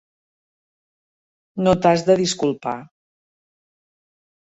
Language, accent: Catalan, mallorquí